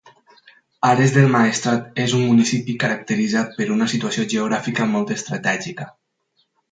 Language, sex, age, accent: Catalan, male, 19-29, valencià